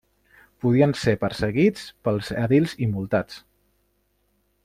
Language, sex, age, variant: Catalan, male, 19-29, Central